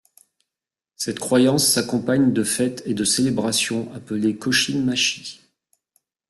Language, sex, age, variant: French, male, 40-49, Français de métropole